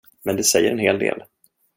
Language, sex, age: Swedish, male, 30-39